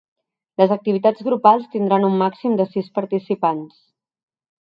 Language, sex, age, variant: Catalan, female, 30-39, Central